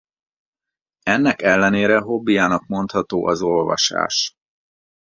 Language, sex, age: Hungarian, male, 40-49